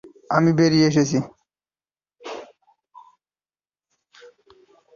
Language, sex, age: Bengali, male, 19-29